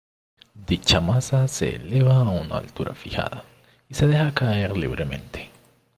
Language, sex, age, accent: Spanish, male, 19-29, Andino-Pacífico: Colombia, Perú, Ecuador, oeste de Bolivia y Venezuela andina